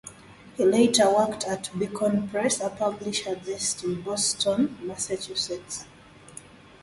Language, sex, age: English, female, 19-29